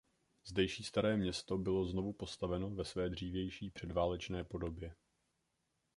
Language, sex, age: Czech, male, 19-29